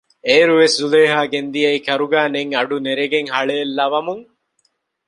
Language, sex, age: Divehi, male, 19-29